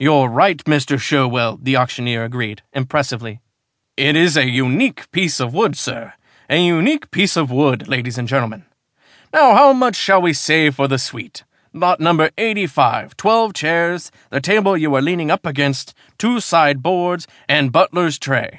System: none